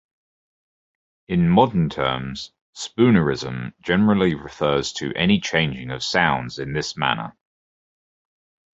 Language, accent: English, England English